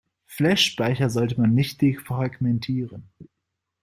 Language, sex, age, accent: German, male, 30-39, Deutschland Deutsch